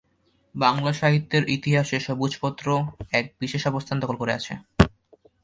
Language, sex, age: Bengali, male, under 19